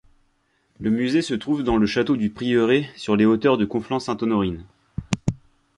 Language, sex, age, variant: French, male, 30-39, Français de métropole